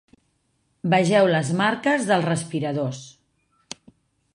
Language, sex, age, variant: Catalan, female, 40-49, Septentrional